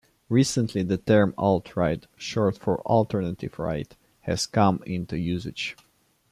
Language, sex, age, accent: English, male, 19-29, England English